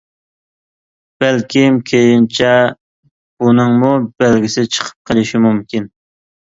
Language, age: Uyghur, 30-39